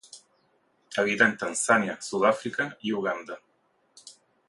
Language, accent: Spanish, Chileno: Chile, Cuyo